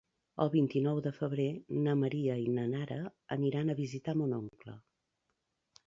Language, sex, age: Catalan, female, 50-59